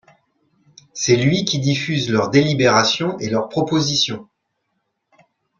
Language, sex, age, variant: French, male, 40-49, Français de métropole